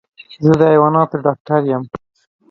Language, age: Pashto, 19-29